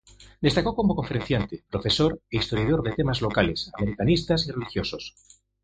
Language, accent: Spanish, España: Centro-Sur peninsular (Madrid, Toledo, Castilla-La Mancha)